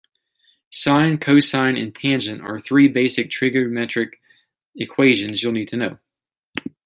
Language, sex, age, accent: English, male, 30-39, United States English